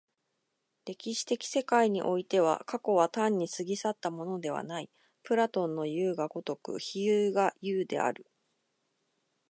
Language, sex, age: Japanese, female, 40-49